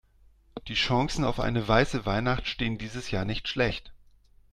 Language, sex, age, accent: German, male, 40-49, Deutschland Deutsch